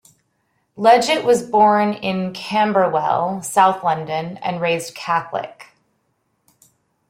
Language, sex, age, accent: English, female, 30-39, United States English